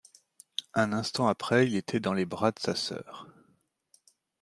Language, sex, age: French, male, 30-39